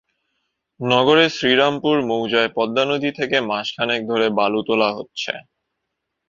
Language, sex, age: Bengali, male, 19-29